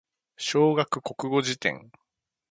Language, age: Japanese, 30-39